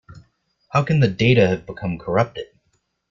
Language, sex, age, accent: English, male, 19-29, United States English